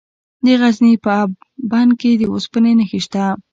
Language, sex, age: Pashto, female, under 19